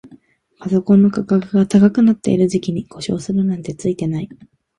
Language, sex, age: Japanese, female, 19-29